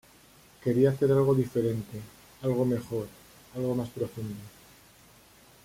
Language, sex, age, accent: Spanish, male, 40-49, España: Centro-Sur peninsular (Madrid, Toledo, Castilla-La Mancha)